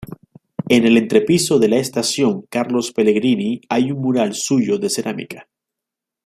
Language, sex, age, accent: Spanish, male, 30-39, Caribe: Cuba, Venezuela, Puerto Rico, República Dominicana, Panamá, Colombia caribeña, México caribeño, Costa del golfo de México